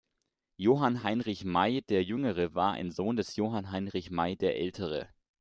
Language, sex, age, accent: German, male, 19-29, Deutschland Deutsch